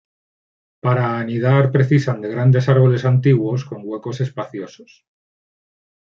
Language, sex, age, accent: Spanish, male, 40-49, España: Norte peninsular (Asturias, Castilla y León, Cantabria, País Vasco, Navarra, Aragón, La Rioja, Guadalajara, Cuenca)